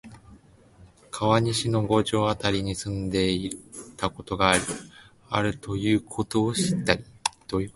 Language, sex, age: Japanese, male, 19-29